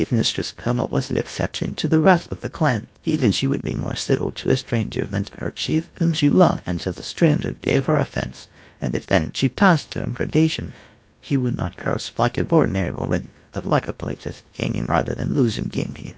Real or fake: fake